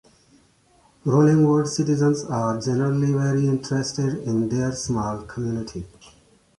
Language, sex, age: English, male, 40-49